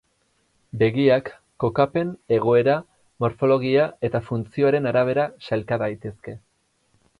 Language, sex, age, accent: Basque, male, 30-39, Erdialdekoa edo Nafarra (Gipuzkoa, Nafarroa)